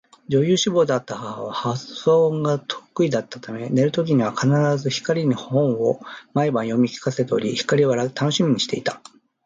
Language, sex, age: Japanese, male, 50-59